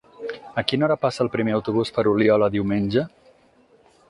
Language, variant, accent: Catalan, Central, central